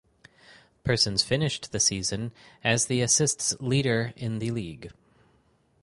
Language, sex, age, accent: English, male, 30-39, United States English